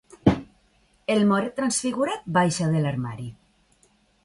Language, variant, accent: Catalan, Valencià meridional, valencià